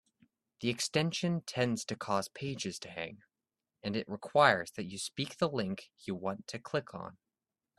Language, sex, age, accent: English, male, 19-29, United States English